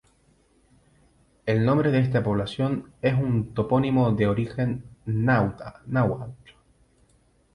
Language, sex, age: Spanish, male, 19-29